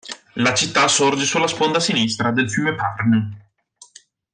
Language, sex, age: Italian, male, 19-29